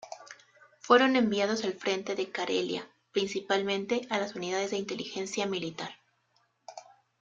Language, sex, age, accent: Spanish, female, 19-29, México